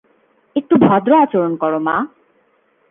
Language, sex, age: Bengali, female, 19-29